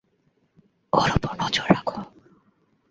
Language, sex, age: Bengali, female, under 19